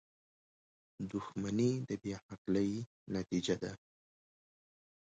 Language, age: Pashto, 19-29